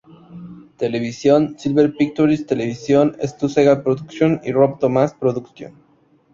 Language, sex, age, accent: Spanish, male, 19-29, México